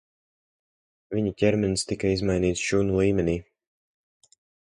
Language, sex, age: Latvian, male, 19-29